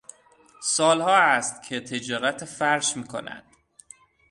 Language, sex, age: Persian, male, 19-29